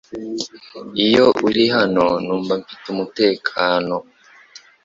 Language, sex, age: Kinyarwanda, male, under 19